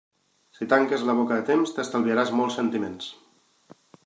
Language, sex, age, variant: Catalan, male, 40-49, Central